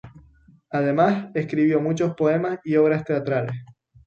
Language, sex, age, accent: Spanish, male, 19-29, España: Islas Canarias